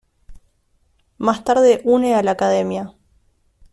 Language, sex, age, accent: Spanish, female, 19-29, Rioplatense: Argentina, Uruguay, este de Bolivia, Paraguay